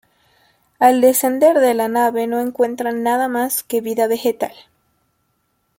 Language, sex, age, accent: Spanish, female, 19-29, Andino-Pacífico: Colombia, Perú, Ecuador, oeste de Bolivia y Venezuela andina